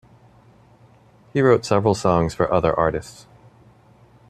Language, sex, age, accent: English, male, 40-49, United States English